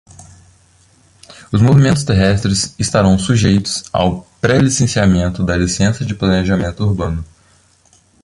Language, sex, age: Portuguese, male, 19-29